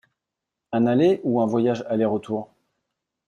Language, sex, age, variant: French, male, 40-49, Français de métropole